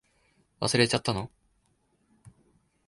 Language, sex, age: Japanese, male, 19-29